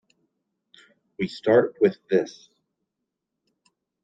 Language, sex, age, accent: English, male, 50-59, United States English